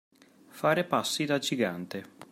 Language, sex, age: Italian, male, 30-39